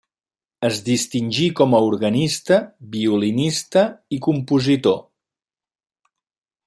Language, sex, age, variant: Catalan, male, 50-59, Central